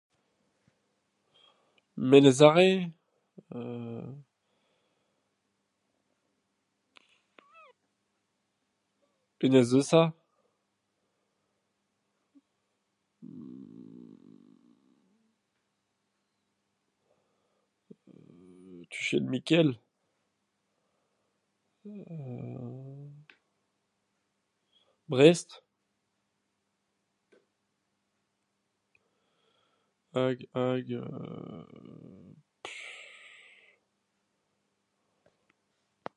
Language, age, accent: Breton, 30-39, Kerneveg; Leoneg